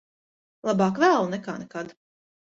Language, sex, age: Latvian, female, 30-39